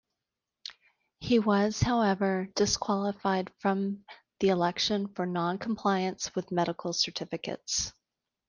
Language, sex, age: English, female, 40-49